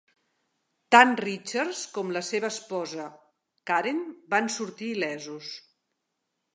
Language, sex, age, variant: Catalan, female, 50-59, Central